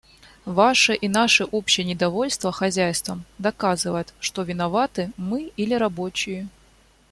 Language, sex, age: Russian, female, 19-29